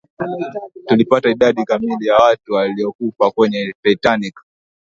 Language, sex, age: Swahili, male, 19-29